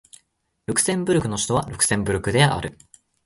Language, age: Japanese, 19-29